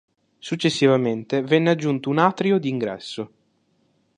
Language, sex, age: Italian, male, 19-29